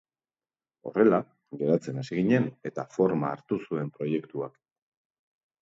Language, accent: Basque, Erdialdekoa edo Nafarra (Gipuzkoa, Nafarroa)